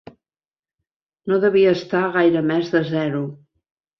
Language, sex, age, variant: Catalan, female, 60-69, Central